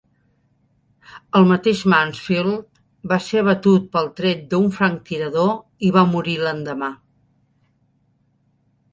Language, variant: Catalan, Central